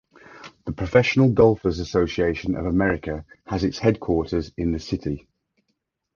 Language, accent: English, England English